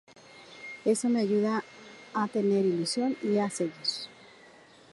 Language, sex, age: Spanish, female, 50-59